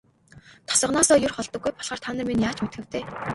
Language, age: Mongolian, 19-29